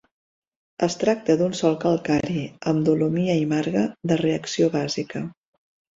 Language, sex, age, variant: Catalan, female, 40-49, Central